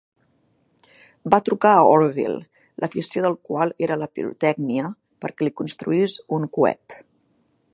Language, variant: Catalan, Central